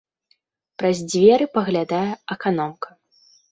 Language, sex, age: Belarusian, female, 19-29